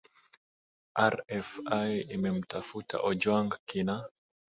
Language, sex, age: Swahili, male, 19-29